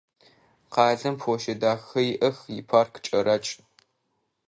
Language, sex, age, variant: Adyghe, male, under 19, Адыгабзэ (Кирил, пстэумэ зэдыряе)